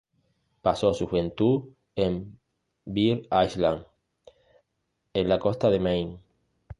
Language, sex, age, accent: Spanish, male, 30-39, España: Islas Canarias